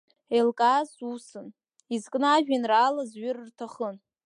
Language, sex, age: Abkhazian, female, under 19